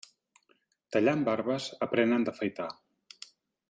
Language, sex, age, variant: Catalan, male, 40-49, Central